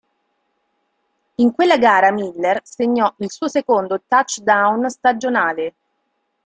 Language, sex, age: Italian, female, 30-39